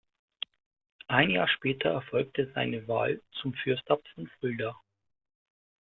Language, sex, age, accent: German, male, 40-49, Deutschland Deutsch